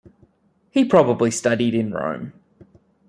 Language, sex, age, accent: English, male, 30-39, Australian English